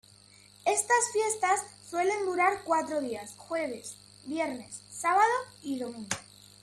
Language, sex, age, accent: Spanish, female, under 19, España: Centro-Sur peninsular (Madrid, Toledo, Castilla-La Mancha)